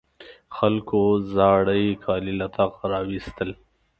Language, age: Pashto, 19-29